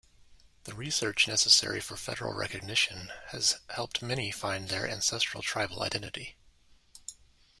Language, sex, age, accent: English, male, 30-39, United States English